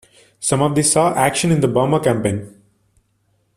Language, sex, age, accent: English, male, 19-29, India and South Asia (India, Pakistan, Sri Lanka)